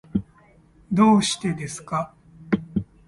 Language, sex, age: Japanese, male, 30-39